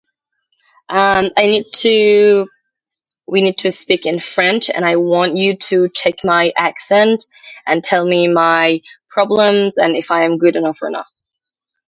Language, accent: English, United States English